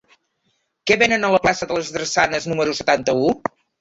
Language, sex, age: Catalan, female, 60-69